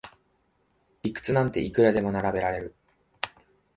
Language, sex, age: Japanese, male, 19-29